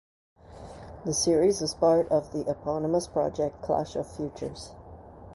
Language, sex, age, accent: English, female, 50-59, West Indies and Bermuda (Bahamas, Bermuda, Jamaica, Trinidad)